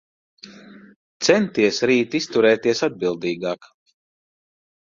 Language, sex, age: Latvian, male, 40-49